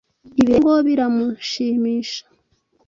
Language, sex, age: Kinyarwanda, female, 19-29